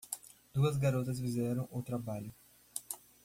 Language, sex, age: Portuguese, male, 19-29